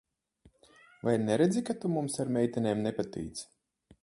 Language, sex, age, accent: Latvian, male, 30-39, Riga